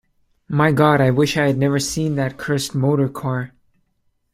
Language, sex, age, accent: English, male, 19-29, United States English